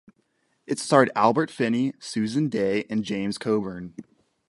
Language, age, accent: English, 19-29, United States English